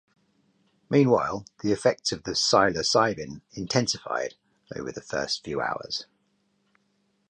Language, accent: English, England English